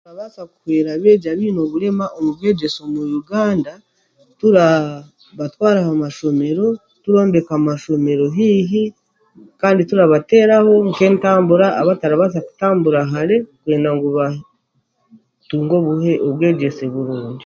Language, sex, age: Chiga, female, 40-49